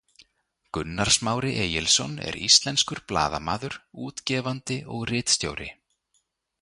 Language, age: Icelandic, 30-39